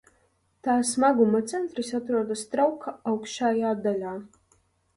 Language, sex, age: Latvian, female, 19-29